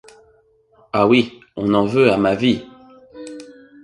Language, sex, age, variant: French, male, 40-49, Français de métropole